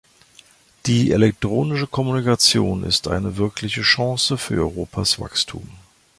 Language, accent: German, Deutschland Deutsch